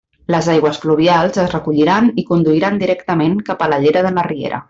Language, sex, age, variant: Catalan, female, 40-49, Central